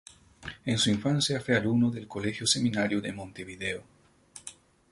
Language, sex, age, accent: Spanish, male, 30-39, Andino-Pacífico: Colombia, Perú, Ecuador, oeste de Bolivia y Venezuela andina